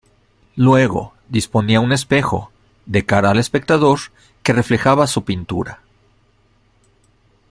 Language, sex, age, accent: Spanish, male, 40-49, México